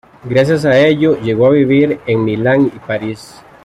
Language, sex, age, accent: Spanish, male, 30-39, América central